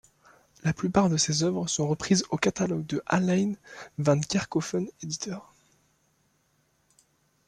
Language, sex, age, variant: French, male, 19-29, Français de métropole